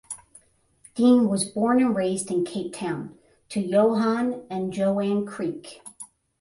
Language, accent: English, United States English